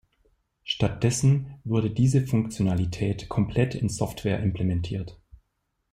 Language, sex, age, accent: German, male, 30-39, Deutschland Deutsch